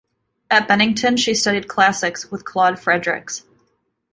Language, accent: English, United States English